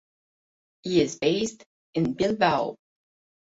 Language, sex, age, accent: English, female, 30-39, United States English; Canadian English